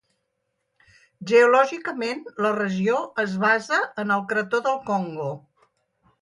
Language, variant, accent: Catalan, Central, central